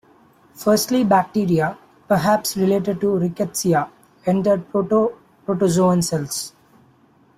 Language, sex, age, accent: English, male, 19-29, India and South Asia (India, Pakistan, Sri Lanka)